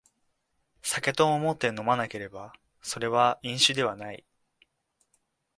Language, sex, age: Japanese, male, 19-29